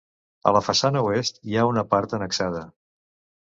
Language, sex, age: Catalan, male, 60-69